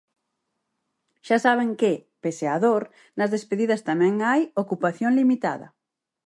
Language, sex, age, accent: Galician, female, 30-39, Oriental (común en zona oriental)